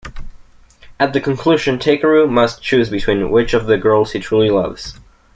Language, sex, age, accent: English, male, under 19, United States English